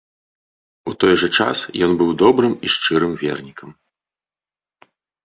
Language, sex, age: Belarusian, male, 30-39